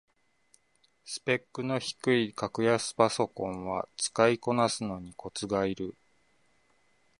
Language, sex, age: Japanese, male, 30-39